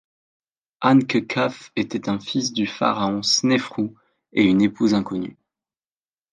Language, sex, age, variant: French, male, 19-29, Français de métropole